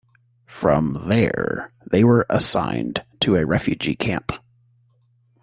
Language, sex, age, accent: English, male, 50-59, United States English